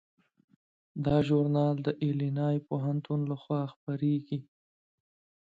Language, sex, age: Pashto, female, 19-29